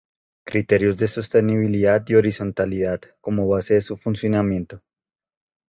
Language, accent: Spanish, Andino-Pacífico: Colombia, Perú, Ecuador, oeste de Bolivia y Venezuela andina